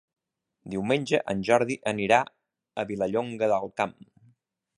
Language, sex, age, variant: Catalan, male, 40-49, Central